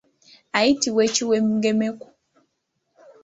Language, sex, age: Ganda, female, 19-29